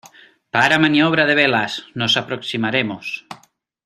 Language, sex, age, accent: Spanish, male, 30-39, España: Norte peninsular (Asturias, Castilla y León, Cantabria, País Vasco, Navarra, Aragón, La Rioja, Guadalajara, Cuenca)